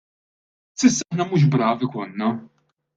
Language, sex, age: Maltese, male, 30-39